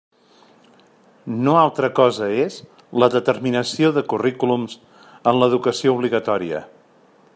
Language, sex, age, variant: Catalan, male, 40-49, Central